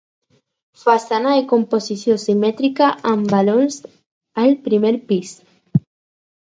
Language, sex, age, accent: Catalan, female, under 19, aprenent (recent, des del castellà)